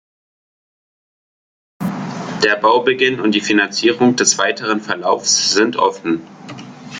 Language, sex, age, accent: German, male, under 19, Deutschland Deutsch